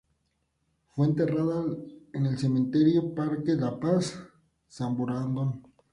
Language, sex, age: Spanish, male, 19-29